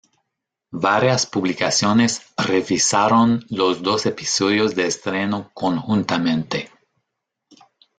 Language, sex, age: Spanish, male, 50-59